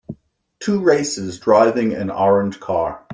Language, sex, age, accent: English, male, 50-59, United States English